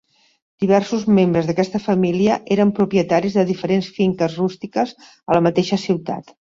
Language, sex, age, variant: Catalan, female, 60-69, Central